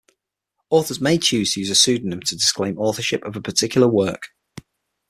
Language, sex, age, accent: English, male, 40-49, England English